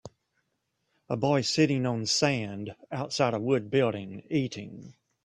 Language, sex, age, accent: English, male, 40-49, United States English